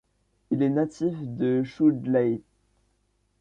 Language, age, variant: French, under 19, Français de métropole